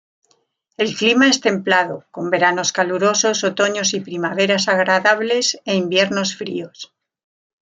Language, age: Spanish, 60-69